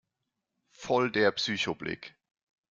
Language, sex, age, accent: German, male, 30-39, Deutschland Deutsch